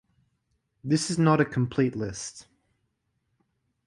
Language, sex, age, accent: English, male, 19-29, Australian English